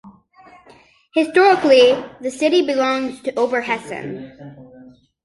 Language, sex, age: English, male, 19-29